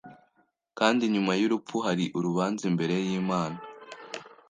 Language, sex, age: Kinyarwanda, male, under 19